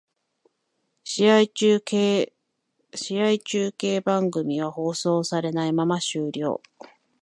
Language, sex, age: Japanese, female, 40-49